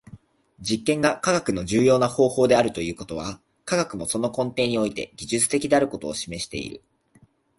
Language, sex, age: Japanese, male, under 19